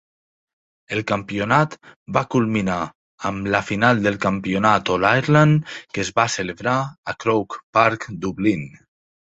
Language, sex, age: Catalan, male, 40-49